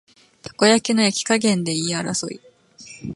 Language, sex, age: Japanese, female, 19-29